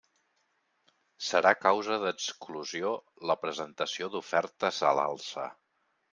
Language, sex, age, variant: Catalan, male, 40-49, Central